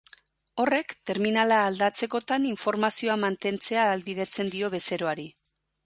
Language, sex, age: Basque, female, 40-49